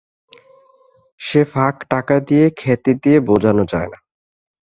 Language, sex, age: Bengali, male, 19-29